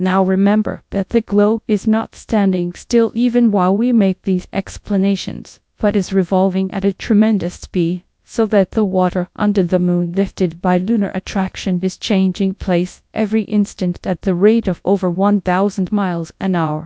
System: TTS, GradTTS